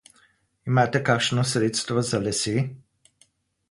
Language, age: Slovenian, 50-59